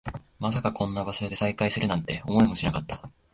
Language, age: Japanese, 19-29